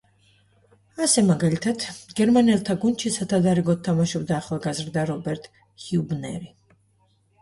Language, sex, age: Georgian, female, 40-49